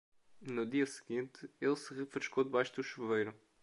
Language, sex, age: Portuguese, male, 19-29